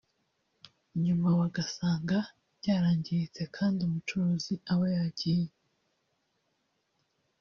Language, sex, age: Kinyarwanda, female, 19-29